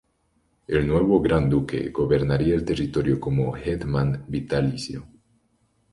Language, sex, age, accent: Spanish, male, 19-29, Andino-Pacífico: Colombia, Perú, Ecuador, oeste de Bolivia y Venezuela andina